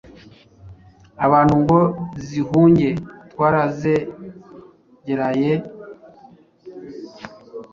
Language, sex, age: Kinyarwanda, male, 40-49